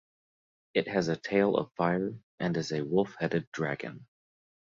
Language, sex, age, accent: English, male, 30-39, United States English